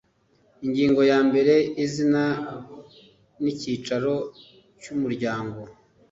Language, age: Kinyarwanda, 30-39